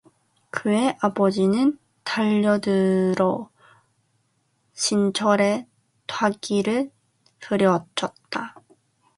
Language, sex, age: Korean, female, 19-29